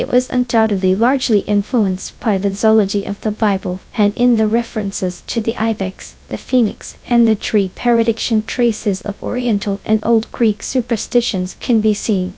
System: TTS, GradTTS